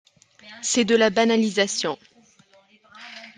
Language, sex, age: French, female, 19-29